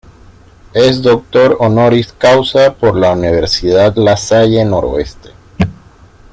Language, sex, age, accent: Spanish, male, 19-29, Caribe: Cuba, Venezuela, Puerto Rico, República Dominicana, Panamá, Colombia caribeña, México caribeño, Costa del golfo de México